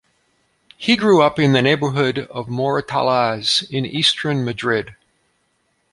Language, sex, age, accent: English, male, 50-59, United States English